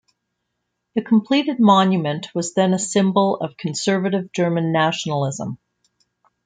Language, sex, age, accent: English, female, 60-69, Canadian English